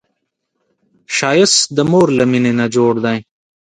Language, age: Pashto, 19-29